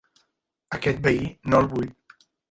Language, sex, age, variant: Catalan, male, 60-69, Nord-Occidental